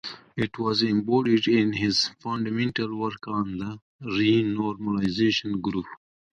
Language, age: English, 30-39